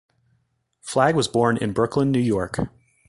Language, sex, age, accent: English, male, 40-49, United States English